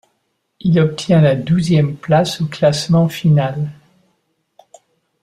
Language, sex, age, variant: French, male, 70-79, Français de métropole